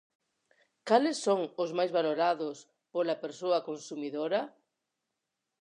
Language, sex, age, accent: Galician, female, 40-49, Normativo (estándar)